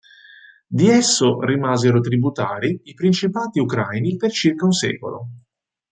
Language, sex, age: Italian, male, 30-39